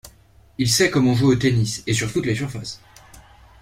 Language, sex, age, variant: French, male, under 19, Français de métropole